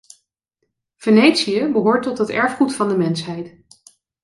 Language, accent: Dutch, Nederlands Nederlands